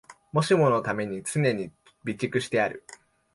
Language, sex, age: Japanese, male, 19-29